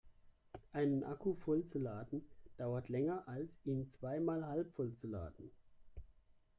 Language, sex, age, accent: German, male, 30-39, Deutschland Deutsch